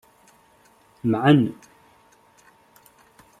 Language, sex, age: Kabyle, male, 30-39